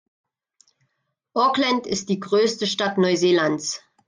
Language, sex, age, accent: German, female, 40-49, Deutschland Deutsch